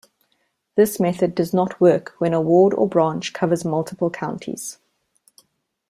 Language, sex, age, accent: English, female, 30-39, Southern African (South Africa, Zimbabwe, Namibia)